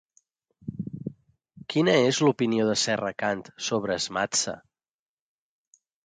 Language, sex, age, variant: Catalan, male, 40-49, Central